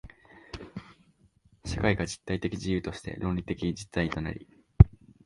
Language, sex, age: Japanese, male, 19-29